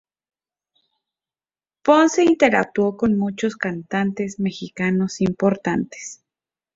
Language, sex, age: Spanish, female, 30-39